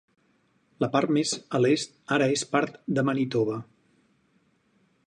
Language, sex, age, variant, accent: Catalan, male, 40-49, Central, central